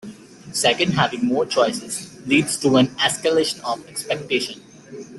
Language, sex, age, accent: English, male, 19-29, United States English